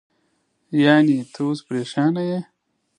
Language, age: Pashto, 30-39